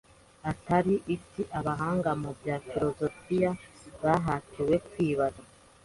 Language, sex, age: Kinyarwanda, female, 19-29